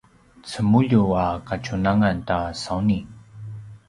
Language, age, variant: Paiwan, 30-39, pinayuanan a kinaikacedasan (東排灣語)